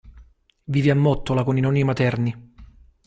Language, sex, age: Italian, male, 30-39